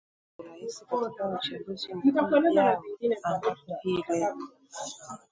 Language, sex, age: Swahili, female, 40-49